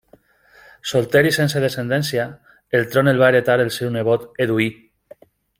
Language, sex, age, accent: Catalan, male, 40-49, valencià